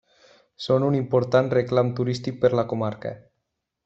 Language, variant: Catalan, Nord-Occidental